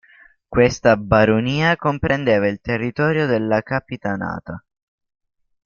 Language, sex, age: Italian, male, under 19